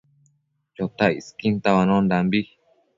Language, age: Matsés, under 19